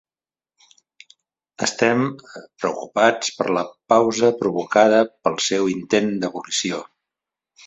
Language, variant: Catalan, Central